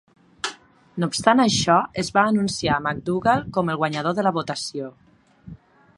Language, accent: Catalan, Lleidatà